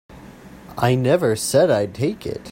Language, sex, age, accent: English, male, 19-29, United States English